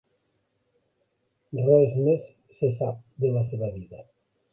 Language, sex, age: Catalan, male, 50-59